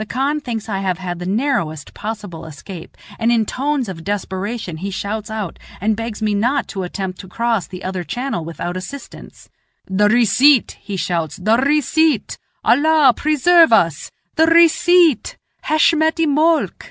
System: none